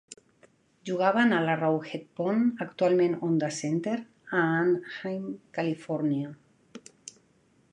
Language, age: Catalan, 50-59